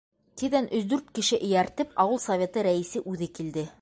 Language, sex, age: Bashkir, female, 30-39